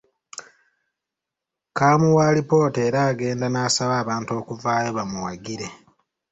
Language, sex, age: Ganda, male, 19-29